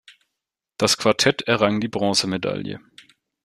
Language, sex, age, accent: German, male, 19-29, Deutschland Deutsch